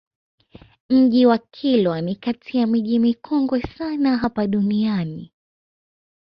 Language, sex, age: Swahili, female, 19-29